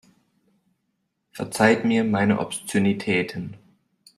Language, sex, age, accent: German, male, 40-49, Deutschland Deutsch